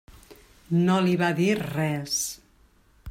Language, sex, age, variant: Catalan, female, 40-49, Central